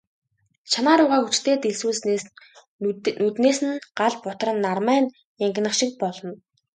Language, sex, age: Mongolian, female, 19-29